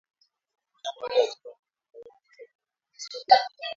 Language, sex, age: Swahili, male, 19-29